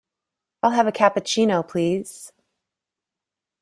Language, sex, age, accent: English, female, 40-49, United States English